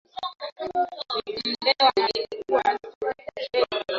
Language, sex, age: Swahili, female, 19-29